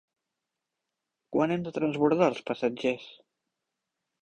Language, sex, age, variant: Catalan, male, 19-29, Central